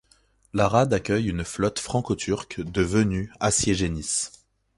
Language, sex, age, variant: French, male, 19-29, Français de métropole